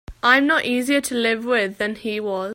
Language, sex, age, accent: English, female, under 19, England English